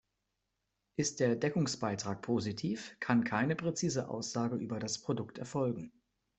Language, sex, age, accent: German, male, 19-29, Deutschland Deutsch